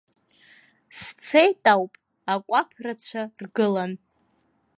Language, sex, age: Abkhazian, female, under 19